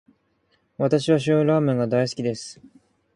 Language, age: Japanese, 19-29